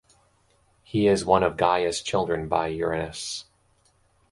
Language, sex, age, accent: English, male, 19-29, United States English